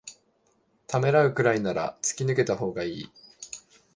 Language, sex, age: Japanese, male, 19-29